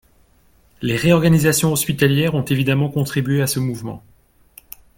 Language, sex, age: French, male, 40-49